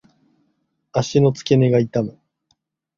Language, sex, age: Japanese, male, 40-49